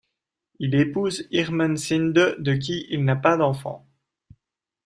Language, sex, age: French, male, 19-29